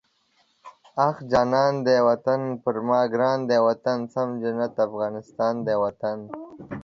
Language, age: Pashto, 19-29